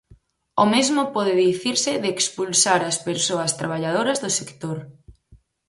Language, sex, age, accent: Galician, female, 19-29, Normativo (estándar)